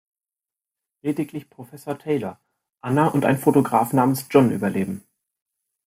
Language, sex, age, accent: German, male, 19-29, Deutschland Deutsch